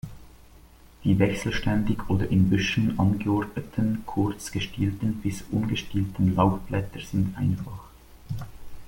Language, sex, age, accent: German, male, 30-39, Schweizerdeutsch